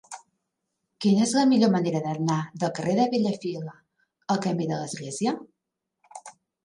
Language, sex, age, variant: Catalan, female, 30-39, Central